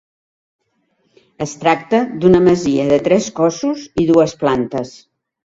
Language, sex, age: Catalan, female, 60-69